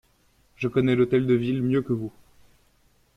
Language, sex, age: French, male, 19-29